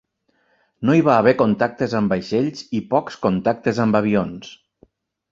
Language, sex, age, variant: Catalan, male, 40-49, Nord-Occidental